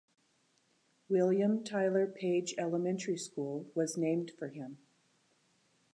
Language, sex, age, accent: English, female, 60-69, United States English